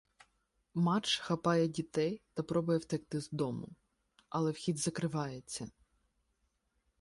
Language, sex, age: Ukrainian, female, 30-39